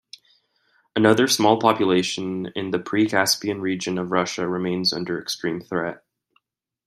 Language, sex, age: English, male, 19-29